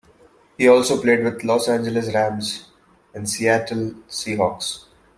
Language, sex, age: English, male, 19-29